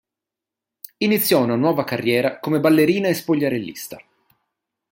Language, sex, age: Italian, male, 30-39